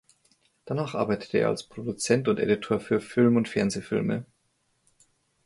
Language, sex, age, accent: German, male, 19-29, Deutschland Deutsch